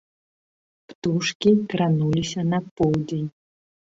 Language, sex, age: Belarusian, female, 40-49